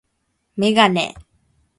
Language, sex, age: Japanese, female, under 19